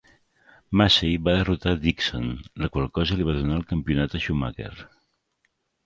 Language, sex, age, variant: Catalan, male, 50-59, Central